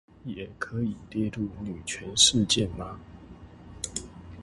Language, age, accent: Chinese, 30-39, 出生地：臺中市